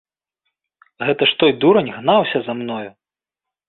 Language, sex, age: Belarusian, male, 30-39